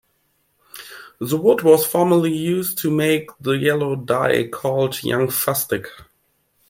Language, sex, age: English, male, 19-29